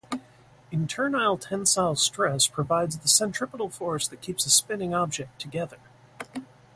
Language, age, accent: English, 19-29, United States English